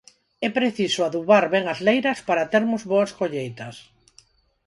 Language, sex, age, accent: Galician, female, 50-59, Neofalante